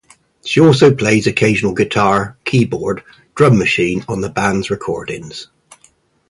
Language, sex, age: English, male, 50-59